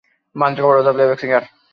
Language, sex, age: English, male, 19-29